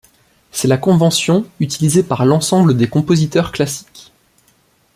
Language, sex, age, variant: French, male, 19-29, Français de métropole